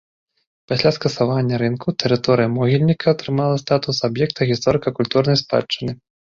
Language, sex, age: Belarusian, male, 19-29